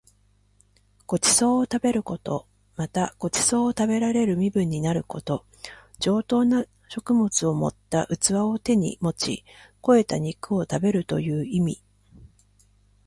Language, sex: Japanese, female